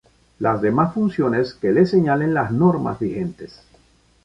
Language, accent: Spanish, Caribe: Cuba, Venezuela, Puerto Rico, República Dominicana, Panamá, Colombia caribeña, México caribeño, Costa del golfo de México